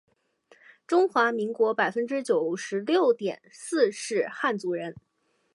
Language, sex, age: Chinese, female, 19-29